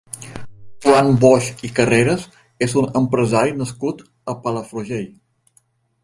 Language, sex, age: Catalan, male, 70-79